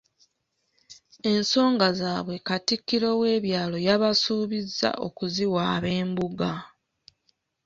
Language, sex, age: Ganda, female, 30-39